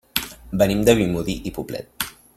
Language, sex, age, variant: Catalan, male, under 19, Central